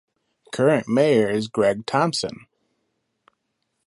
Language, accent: English, United States English